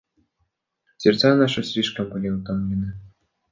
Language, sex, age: Russian, male, 19-29